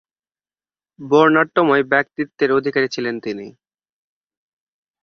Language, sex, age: Bengali, male, 19-29